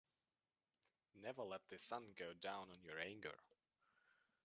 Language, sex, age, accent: English, male, 19-29, England English